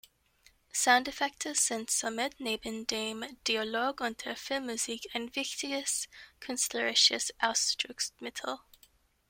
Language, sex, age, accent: German, female, 19-29, Amerikanisches Deutsch